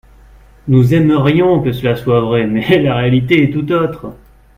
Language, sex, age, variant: French, male, 30-39, Français de métropole